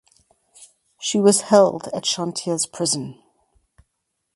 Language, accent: English, United States English